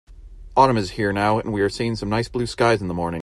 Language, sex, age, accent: English, male, 30-39, United States English